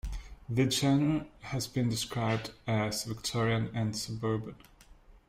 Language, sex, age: English, male, 19-29